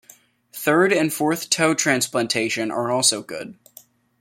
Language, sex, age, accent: English, male, under 19, United States English